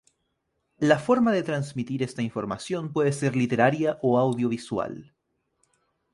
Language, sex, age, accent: Spanish, male, 19-29, Chileno: Chile, Cuyo